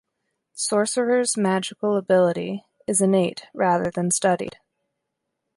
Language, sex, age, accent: English, female, 19-29, United States English